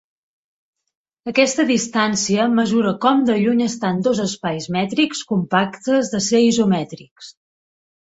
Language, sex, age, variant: Catalan, female, 40-49, Central